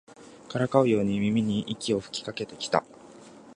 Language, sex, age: Japanese, male, 19-29